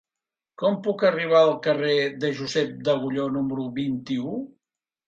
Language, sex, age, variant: Catalan, male, 60-69, Nord-Occidental